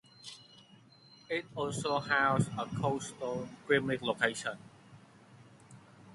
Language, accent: English, England English